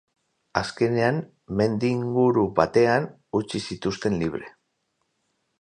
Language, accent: Basque, Mendebalekoa (Araba, Bizkaia, Gipuzkoako mendebaleko herri batzuk)